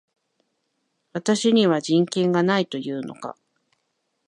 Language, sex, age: Japanese, female, 40-49